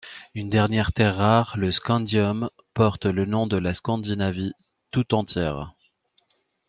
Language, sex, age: French, male, 30-39